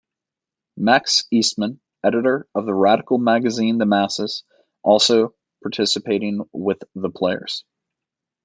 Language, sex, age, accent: English, male, 30-39, United States English